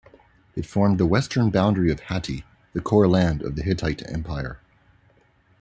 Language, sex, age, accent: English, male, 19-29, United States English